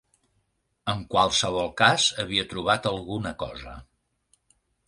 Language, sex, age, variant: Catalan, male, 70-79, Central